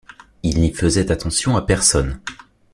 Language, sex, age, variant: French, male, 19-29, Français de métropole